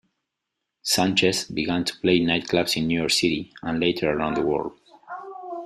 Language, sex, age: English, male, 30-39